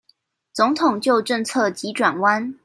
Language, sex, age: Chinese, female, 19-29